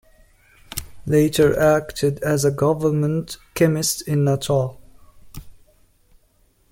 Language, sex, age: English, male, 30-39